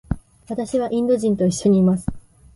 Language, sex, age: Japanese, female, 19-29